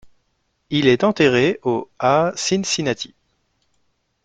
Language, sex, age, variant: French, male, 30-39, Français de métropole